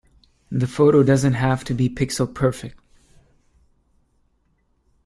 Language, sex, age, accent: English, male, 19-29, United States English